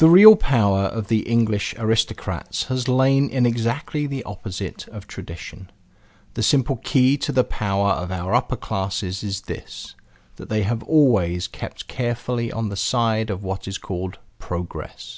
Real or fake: real